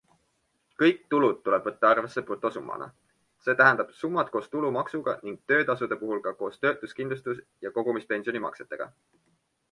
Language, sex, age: Estonian, male, 19-29